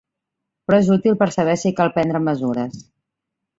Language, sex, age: Catalan, female, 40-49